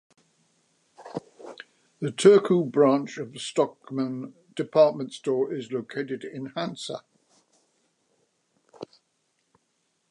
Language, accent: English, England English